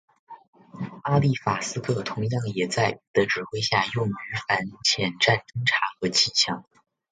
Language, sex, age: Chinese, male, under 19